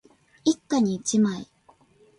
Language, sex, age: Japanese, female, 19-29